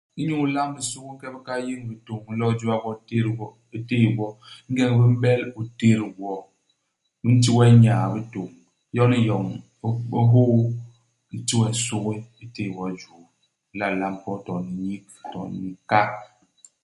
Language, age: Basaa, 40-49